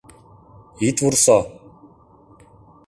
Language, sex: Mari, male